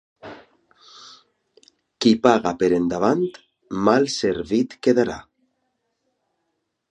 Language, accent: Catalan, valencià